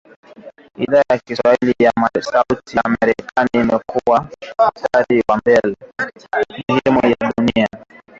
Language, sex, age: Swahili, male, 19-29